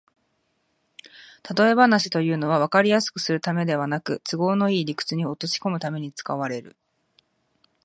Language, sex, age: Japanese, female, 19-29